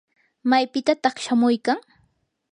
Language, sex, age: Yanahuanca Pasco Quechua, female, 19-29